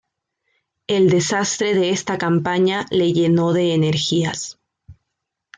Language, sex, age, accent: Spanish, female, 19-29, Andino-Pacífico: Colombia, Perú, Ecuador, oeste de Bolivia y Venezuela andina